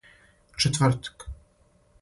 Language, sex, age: Serbian, male, 19-29